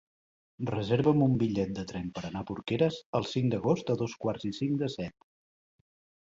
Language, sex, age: Catalan, male, 50-59